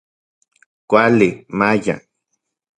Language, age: Central Puebla Nahuatl, 30-39